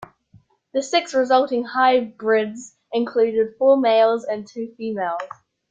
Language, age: English, 90+